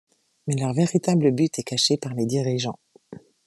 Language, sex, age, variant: French, female, 40-49, Français de métropole